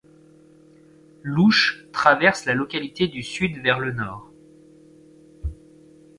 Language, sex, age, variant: French, male, 30-39, Français de métropole